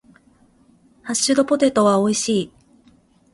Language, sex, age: Japanese, female, 30-39